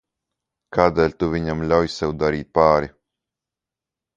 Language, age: Latvian, 19-29